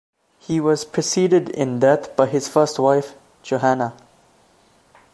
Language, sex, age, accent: English, male, under 19, Southern African (South Africa, Zimbabwe, Namibia)